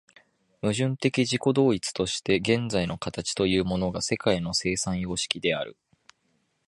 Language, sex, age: Japanese, male, 19-29